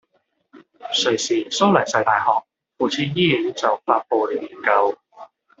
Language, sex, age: Cantonese, male, 19-29